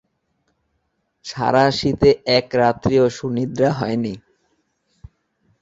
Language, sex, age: Bengali, female, 19-29